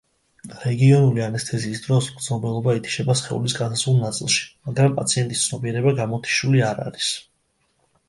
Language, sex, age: Georgian, male, 19-29